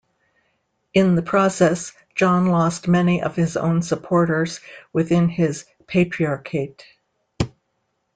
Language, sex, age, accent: English, female, 60-69, United States English